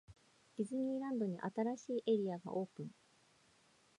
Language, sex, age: Japanese, female, 50-59